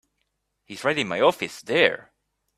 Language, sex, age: English, male, 30-39